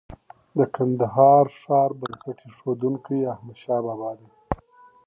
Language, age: Pashto, 30-39